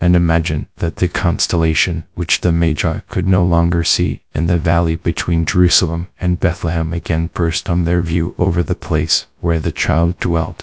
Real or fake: fake